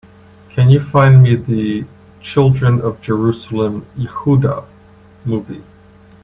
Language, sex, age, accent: English, male, 50-59, Canadian English